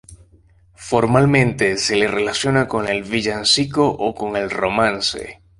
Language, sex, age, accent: Spanish, male, 19-29, Caribe: Cuba, Venezuela, Puerto Rico, República Dominicana, Panamá, Colombia caribeña, México caribeño, Costa del golfo de México